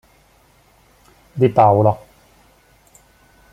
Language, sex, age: Italian, male, 40-49